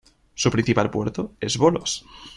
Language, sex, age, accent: Spanish, male, under 19, España: Norte peninsular (Asturias, Castilla y León, Cantabria, País Vasco, Navarra, Aragón, La Rioja, Guadalajara, Cuenca)